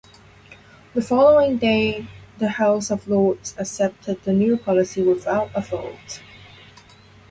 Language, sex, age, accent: English, female, 19-29, Hong Kong English